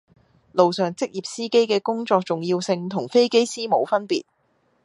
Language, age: Cantonese, 30-39